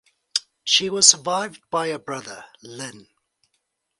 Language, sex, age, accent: English, male, 40-49, Southern African (South Africa, Zimbabwe, Namibia)